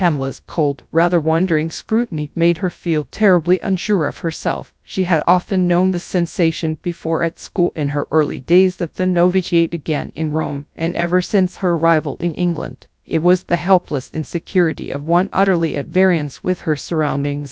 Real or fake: fake